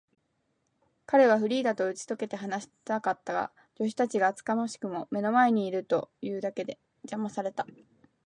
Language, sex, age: Japanese, female, 19-29